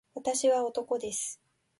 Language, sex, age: Japanese, female, 19-29